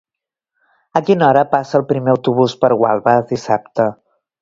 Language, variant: Catalan, Septentrional